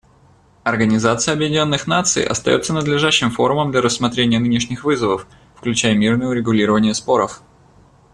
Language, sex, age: Russian, male, 19-29